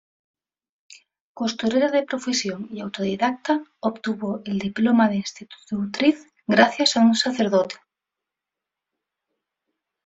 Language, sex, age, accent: Spanish, female, 40-49, España: Sur peninsular (Andalucia, Extremadura, Murcia)